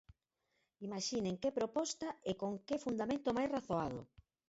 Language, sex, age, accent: Galician, female, 40-49, Central (gheada)